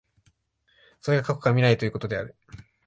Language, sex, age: Japanese, male, 19-29